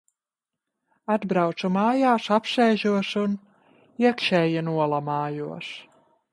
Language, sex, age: Latvian, female, 30-39